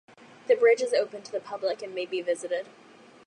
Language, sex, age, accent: English, female, under 19, United States English